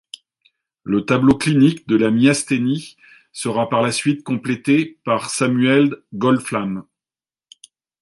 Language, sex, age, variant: French, male, 50-59, Français de métropole